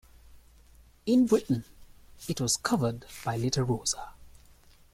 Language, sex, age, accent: English, male, 19-29, England English